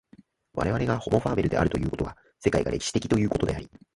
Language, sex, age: Japanese, male, 19-29